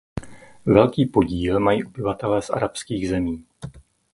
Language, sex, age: Czech, male, 50-59